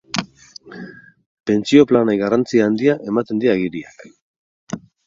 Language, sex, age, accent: Basque, male, 60-69, Mendebalekoa (Araba, Bizkaia, Gipuzkoako mendebaleko herri batzuk)